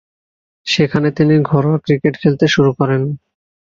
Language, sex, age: Bengali, male, 19-29